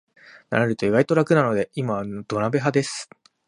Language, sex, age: Japanese, male, 19-29